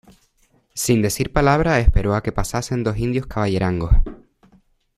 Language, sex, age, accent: Spanish, male, 19-29, España: Islas Canarias